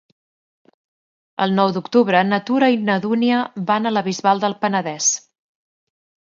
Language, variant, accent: Catalan, Central, central